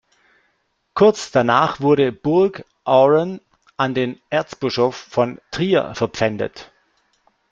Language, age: German, 50-59